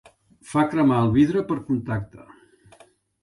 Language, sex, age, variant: Catalan, male, 60-69, Central